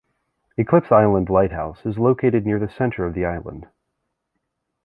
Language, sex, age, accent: English, male, 30-39, United States English